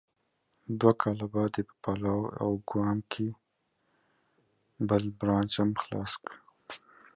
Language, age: English, 19-29